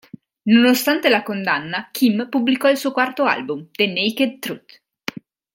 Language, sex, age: Italian, female, 30-39